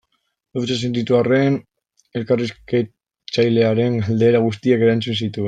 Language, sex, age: Basque, male, 19-29